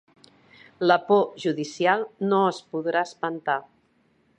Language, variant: Catalan, Central